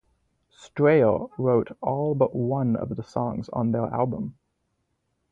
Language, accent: English, Canadian English